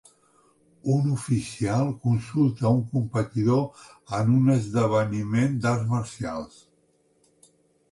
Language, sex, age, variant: Catalan, male, 60-69, Central